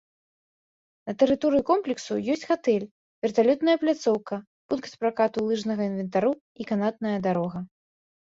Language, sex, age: Belarusian, female, 19-29